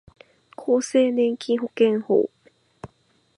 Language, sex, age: Japanese, female, 19-29